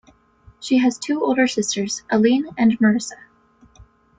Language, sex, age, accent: English, female, 19-29, United States English